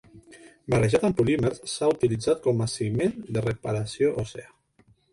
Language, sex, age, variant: Catalan, male, 50-59, Central